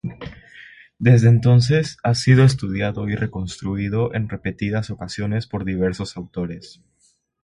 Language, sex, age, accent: Spanish, male, under 19, Andino-Pacífico: Colombia, Perú, Ecuador, oeste de Bolivia y Venezuela andina